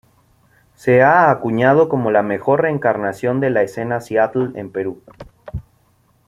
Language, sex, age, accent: Spanish, male, 30-39, México